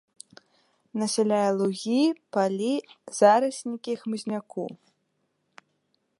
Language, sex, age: Belarusian, female, 19-29